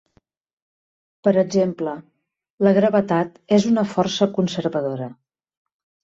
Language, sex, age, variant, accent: Catalan, female, 50-59, Central, central